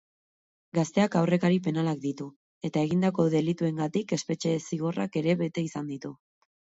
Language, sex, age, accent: Basque, female, 19-29, Mendebalekoa (Araba, Bizkaia, Gipuzkoako mendebaleko herri batzuk)